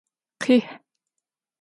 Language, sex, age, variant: Adyghe, female, 19-29, Адыгабзэ (Кирил, пстэумэ зэдыряе)